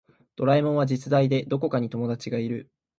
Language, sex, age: Japanese, male, 19-29